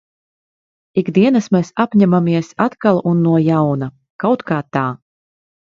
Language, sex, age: Latvian, female, 30-39